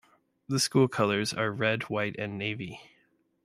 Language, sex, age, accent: English, male, 30-39, Canadian English